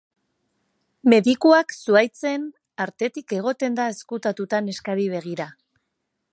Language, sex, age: Basque, female, 30-39